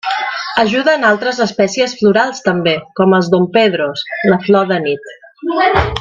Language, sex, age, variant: Catalan, female, 40-49, Central